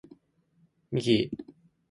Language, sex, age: Japanese, male, 19-29